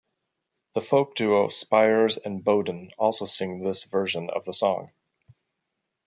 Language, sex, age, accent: English, male, 40-49, United States English